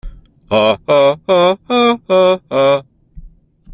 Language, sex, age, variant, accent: French, male, 30-39, Français d'Amérique du Nord, Français du Canada